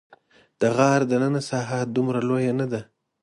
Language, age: Pashto, 19-29